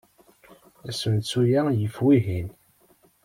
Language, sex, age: Kabyle, male, 19-29